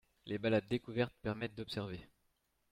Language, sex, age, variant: French, male, 19-29, Français de métropole